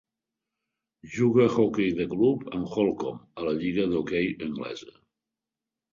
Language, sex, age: Catalan, male, 60-69